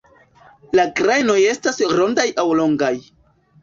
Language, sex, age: Esperanto, male, 19-29